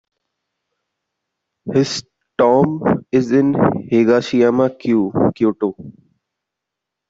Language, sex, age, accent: English, male, 19-29, India and South Asia (India, Pakistan, Sri Lanka)